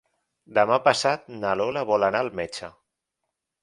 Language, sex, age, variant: Catalan, male, 30-39, Central